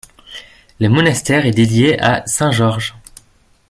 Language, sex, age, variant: French, male, 19-29, Français de métropole